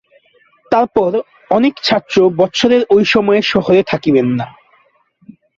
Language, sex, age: Bengali, male, 19-29